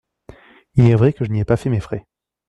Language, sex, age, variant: French, male, 19-29, Français de métropole